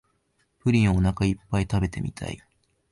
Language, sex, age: Japanese, male, 19-29